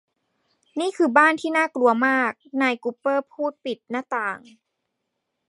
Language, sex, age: Thai, female, 30-39